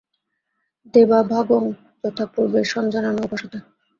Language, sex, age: Bengali, female, 19-29